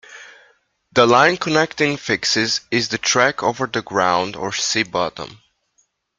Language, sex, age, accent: English, male, 19-29, United States English